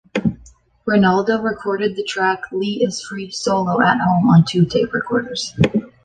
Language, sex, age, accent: English, female, 19-29, Canadian English